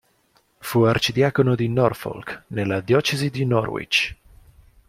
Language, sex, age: Italian, male, 19-29